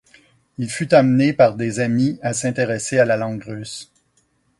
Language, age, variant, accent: French, 50-59, Français d'Amérique du Nord, Français du Canada